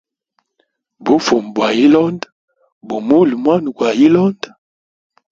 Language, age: Hemba, 19-29